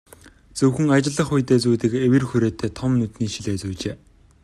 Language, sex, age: Mongolian, male, 19-29